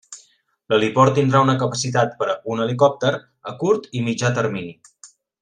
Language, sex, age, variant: Catalan, male, 40-49, Central